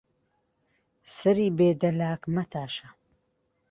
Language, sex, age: Central Kurdish, female, 30-39